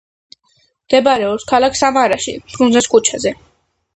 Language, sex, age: Georgian, female, under 19